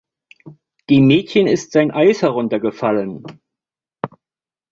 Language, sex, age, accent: German, male, 50-59, Deutschland Deutsch